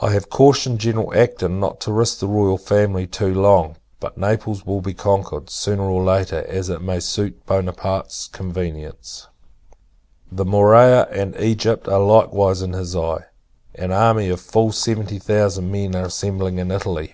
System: none